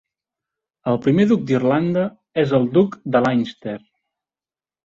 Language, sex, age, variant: Catalan, male, 19-29, Central